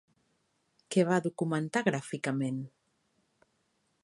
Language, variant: Catalan, Central